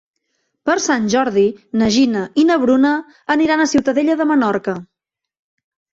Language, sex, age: Catalan, female, 30-39